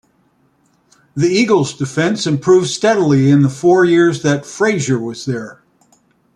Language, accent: English, United States English